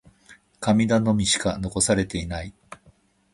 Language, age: Japanese, 50-59